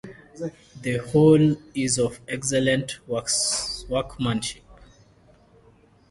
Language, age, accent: English, 19-29, Kenyan English